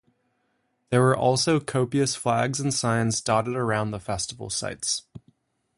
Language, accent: English, United States English